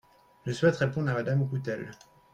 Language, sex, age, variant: French, male, 19-29, Français de métropole